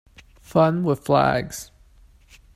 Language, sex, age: English, male, 19-29